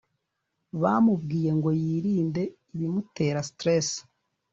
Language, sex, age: Kinyarwanda, male, 30-39